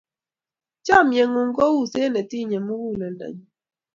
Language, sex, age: Kalenjin, female, 40-49